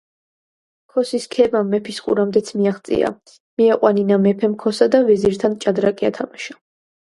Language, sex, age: Georgian, female, under 19